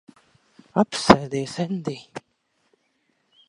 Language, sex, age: Latvian, female, 40-49